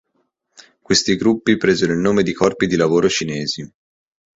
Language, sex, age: Italian, male, 19-29